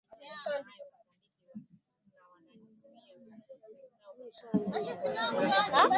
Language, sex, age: Swahili, male, 19-29